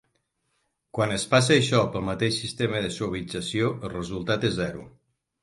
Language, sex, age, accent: Catalan, male, 50-59, occidental